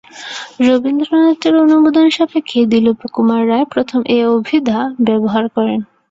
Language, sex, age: Bengali, female, 19-29